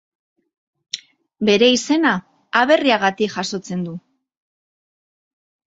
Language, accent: Basque, Mendebalekoa (Araba, Bizkaia, Gipuzkoako mendebaleko herri batzuk)